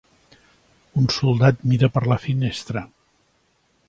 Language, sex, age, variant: Catalan, male, 60-69, Central